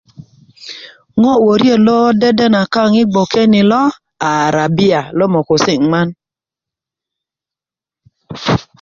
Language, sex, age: Kuku, female, 40-49